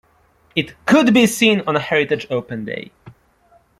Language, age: English, 19-29